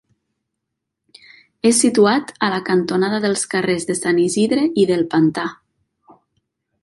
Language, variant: Catalan, Nord-Occidental